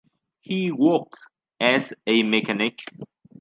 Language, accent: English, United States English